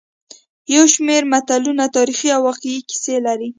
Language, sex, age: Pashto, female, 19-29